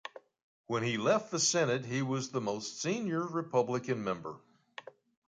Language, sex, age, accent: English, male, 70-79, United States English